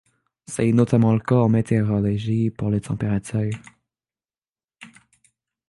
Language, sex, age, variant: French, male, under 19, Français de métropole